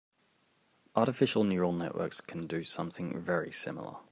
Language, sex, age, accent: English, male, 19-29, Australian English